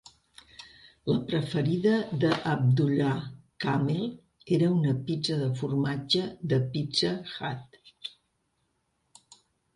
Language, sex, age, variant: Catalan, female, 60-69, Central